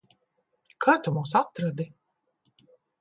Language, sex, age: Latvian, female, 60-69